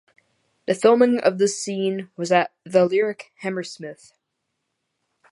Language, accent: English, United States English